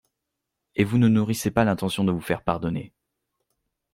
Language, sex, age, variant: French, male, under 19, Français de métropole